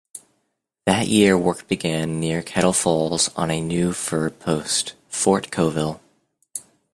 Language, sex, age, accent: English, male, under 19, United States English